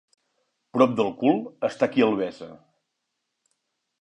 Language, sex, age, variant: Catalan, male, 40-49, Nord-Occidental